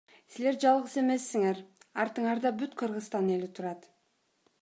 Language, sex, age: Kyrgyz, female, 30-39